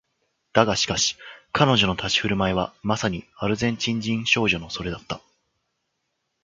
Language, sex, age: Japanese, male, under 19